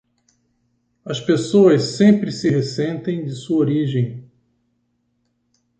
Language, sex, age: Portuguese, male, 60-69